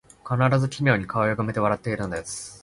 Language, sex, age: Japanese, male, 19-29